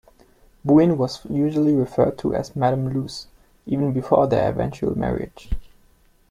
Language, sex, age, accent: English, male, 19-29, United States English